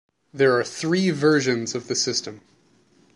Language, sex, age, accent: English, male, 30-39, United States English